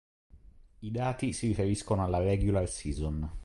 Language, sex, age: Italian, male, 30-39